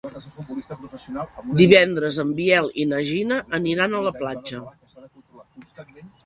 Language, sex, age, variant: Catalan, female, 50-59, Central